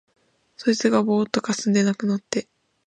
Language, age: Japanese, under 19